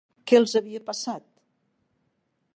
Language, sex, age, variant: Catalan, female, 60-69, Nord-Occidental